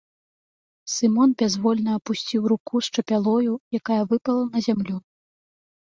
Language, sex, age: Belarusian, female, 30-39